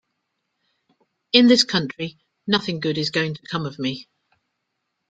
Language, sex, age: English, female, 50-59